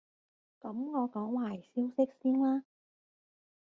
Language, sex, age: Cantonese, female, 19-29